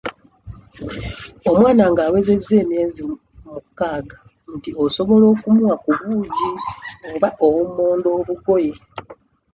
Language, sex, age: Ganda, male, 19-29